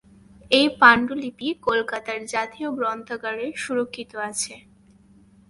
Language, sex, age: Bengali, female, under 19